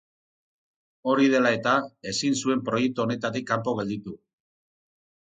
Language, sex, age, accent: Basque, male, 50-59, Mendebalekoa (Araba, Bizkaia, Gipuzkoako mendebaleko herri batzuk)